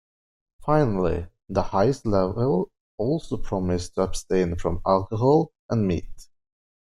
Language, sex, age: English, male, 19-29